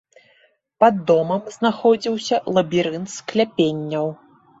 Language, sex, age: Belarusian, female, 30-39